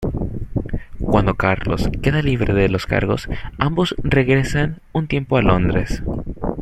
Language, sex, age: Spanish, male, under 19